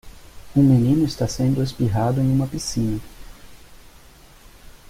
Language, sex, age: Portuguese, male, 30-39